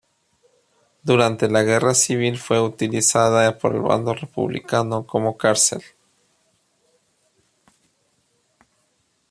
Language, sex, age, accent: Spanish, male, 40-49, Andino-Pacífico: Colombia, Perú, Ecuador, oeste de Bolivia y Venezuela andina